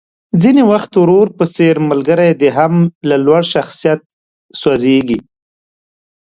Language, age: Pashto, 30-39